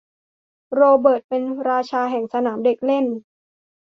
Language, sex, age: Thai, female, 19-29